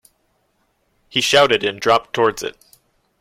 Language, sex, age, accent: English, male, 19-29, United States English